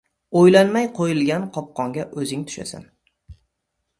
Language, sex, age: Uzbek, male, 30-39